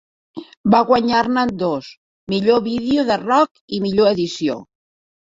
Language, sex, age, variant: Catalan, female, 50-59, Central